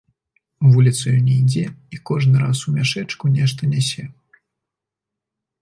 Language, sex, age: Belarusian, male, 19-29